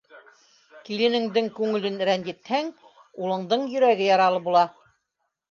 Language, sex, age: Bashkir, female, 60-69